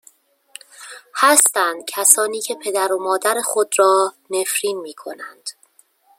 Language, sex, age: Persian, female, 30-39